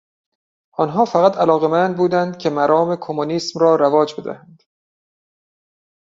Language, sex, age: Persian, male, 40-49